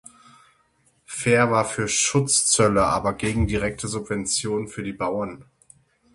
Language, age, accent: German, 30-39, Deutschland Deutsch